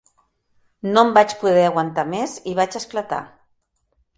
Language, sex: Catalan, female